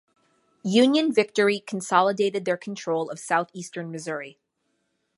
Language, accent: English, United States English